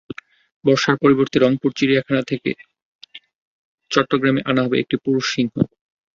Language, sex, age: Bengali, male, 19-29